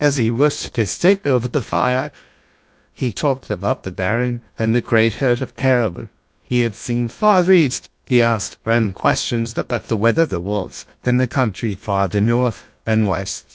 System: TTS, GlowTTS